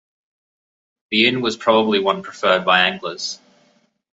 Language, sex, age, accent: English, male, 19-29, Australian English